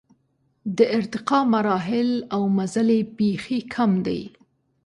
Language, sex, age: Pashto, female, 40-49